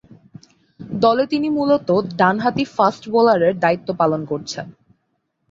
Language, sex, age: Bengali, female, 19-29